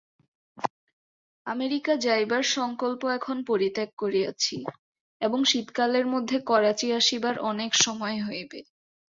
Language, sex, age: Bengali, female, 19-29